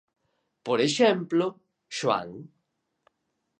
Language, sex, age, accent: Galician, male, 50-59, Oriental (común en zona oriental)